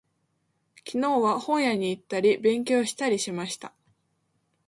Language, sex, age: Japanese, female, 19-29